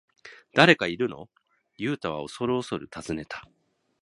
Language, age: Japanese, 50-59